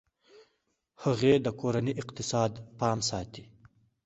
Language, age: Pashto, under 19